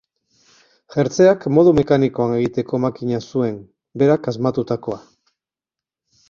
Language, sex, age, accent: Basque, male, 50-59, Mendebalekoa (Araba, Bizkaia, Gipuzkoako mendebaleko herri batzuk)